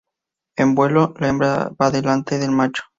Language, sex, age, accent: Spanish, male, 19-29, México